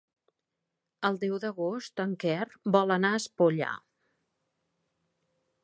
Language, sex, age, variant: Catalan, female, 40-49, Central